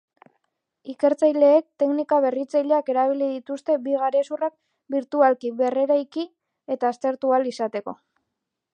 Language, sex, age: Basque, female, 19-29